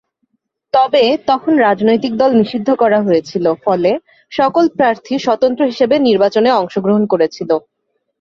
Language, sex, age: Bengali, female, 30-39